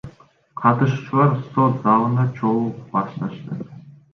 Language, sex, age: Kyrgyz, male, 19-29